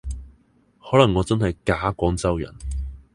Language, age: Cantonese, 19-29